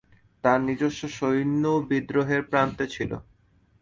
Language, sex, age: Bengali, male, 19-29